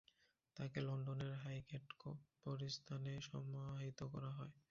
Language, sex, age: Bengali, male, 19-29